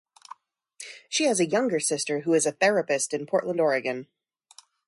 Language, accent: English, United States English